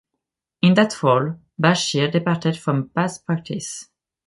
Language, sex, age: English, male, under 19